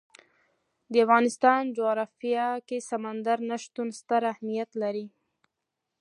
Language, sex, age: Pashto, female, 19-29